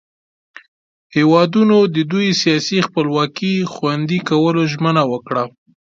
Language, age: Pashto, 19-29